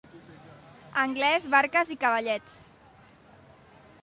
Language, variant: Catalan, Septentrional